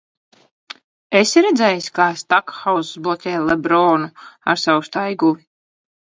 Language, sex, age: Latvian, female, 30-39